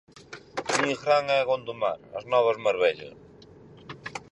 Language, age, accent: Galician, 19-29, Central (gheada)